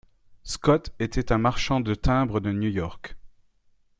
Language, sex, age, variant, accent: French, male, 40-49, Français des départements et régions d'outre-mer, Français de La Réunion